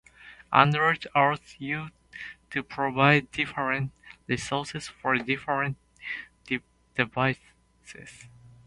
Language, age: English, 19-29